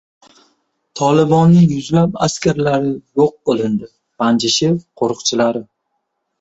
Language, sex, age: Uzbek, male, 19-29